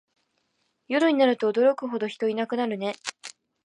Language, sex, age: Japanese, female, 19-29